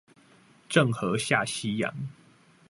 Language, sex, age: Chinese, male, 19-29